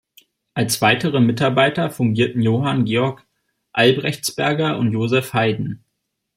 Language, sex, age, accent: German, male, 30-39, Deutschland Deutsch